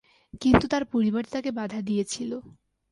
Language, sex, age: Bengali, female, 19-29